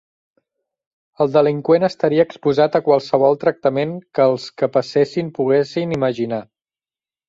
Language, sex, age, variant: Catalan, male, 30-39, Central